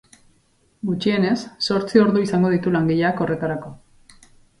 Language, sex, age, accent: Basque, female, 40-49, Erdialdekoa edo Nafarra (Gipuzkoa, Nafarroa)